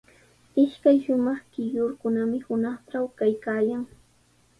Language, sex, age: Sihuas Ancash Quechua, female, 30-39